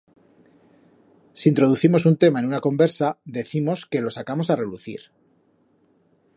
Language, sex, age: Aragonese, male, 40-49